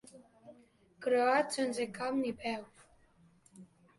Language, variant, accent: Catalan, Nord-Occidental, nord-occidental